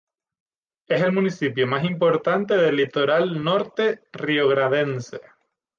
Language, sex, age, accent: Spanish, male, 19-29, España: Islas Canarias